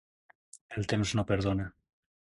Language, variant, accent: Catalan, Nord-Occidental, nord-occidental